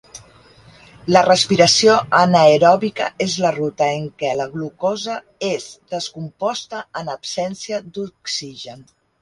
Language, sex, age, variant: Catalan, female, 60-69, Central